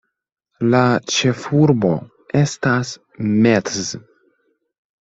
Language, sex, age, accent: Esperanto, male, under 19, Internacia